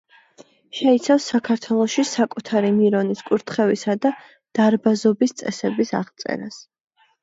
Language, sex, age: Georgian, female, 19-29